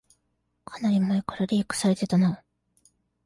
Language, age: Japanese, 19-29